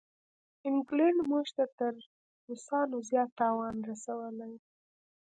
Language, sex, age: Pashto, female, under 19